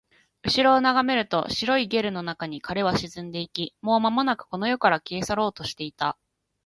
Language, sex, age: Japanese, female, 30-39